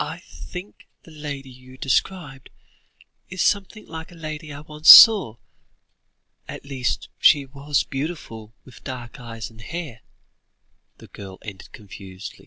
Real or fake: real